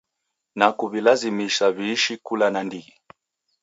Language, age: Taita, 19-29